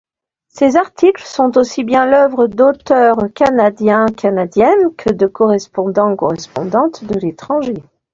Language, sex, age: French, female, 50-59